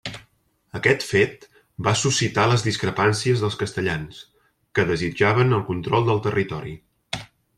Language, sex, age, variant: Catalan, male, 30-39, Central